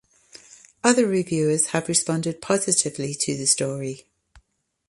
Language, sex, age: English, female, 50-59